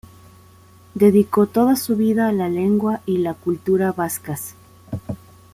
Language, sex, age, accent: Spanish, female, 30-39, México